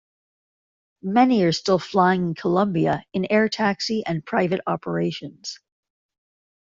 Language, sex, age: English, female, 50-59